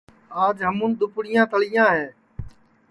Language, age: Sansi, 50-59